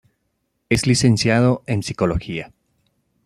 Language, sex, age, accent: Spanish, male, 30-39, Andino-Pacífico: Colombia, Perú, Ecuador, oeste de Bolivia y Venezuela andina